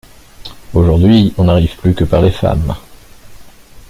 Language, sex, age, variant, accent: French, male, 50-59, Français d'Europe, Français de Belgique